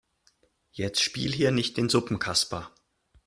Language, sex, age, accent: German, male, 40-49, Deutschland Deutsch